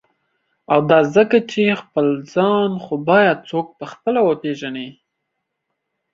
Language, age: Pashto, under 19